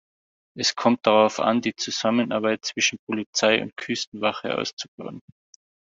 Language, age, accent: German, 30-39, Österreichisches Deutsch